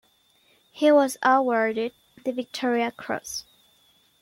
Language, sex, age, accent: English, female, under 19, United States English